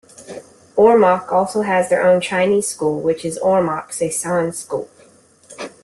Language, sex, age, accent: English, female, 30-39, United States English